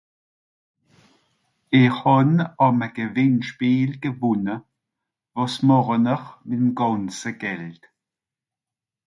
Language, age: Swiss German, 40-49